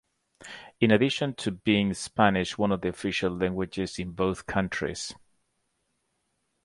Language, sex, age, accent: English, male, 40-49, United States English